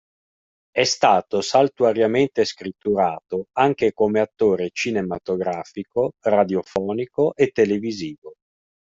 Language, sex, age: Italian, male, 50-59